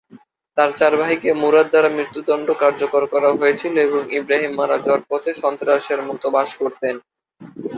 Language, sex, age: Bengali, male, 19-29